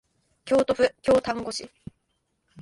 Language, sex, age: Japanese, female, under 19